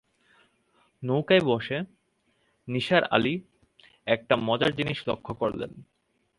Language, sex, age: Bengali, male, 19-29